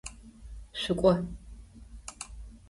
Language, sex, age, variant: Adyghe, female, 50-59, Адыгабзэ (Кирил, пстэумэ зэдыряе)